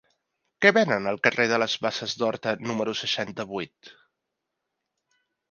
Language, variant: Catalan, Central